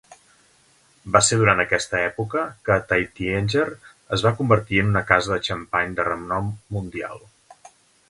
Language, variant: Catalan, Central